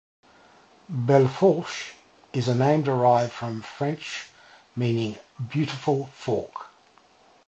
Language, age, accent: English, 50-59, Australian English